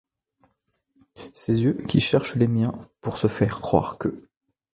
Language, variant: French, Français de métropole